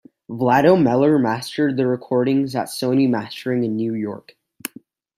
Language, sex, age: English, male, 19-29